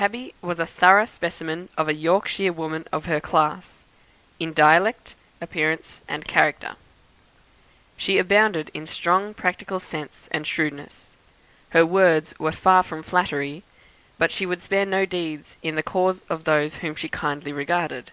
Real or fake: real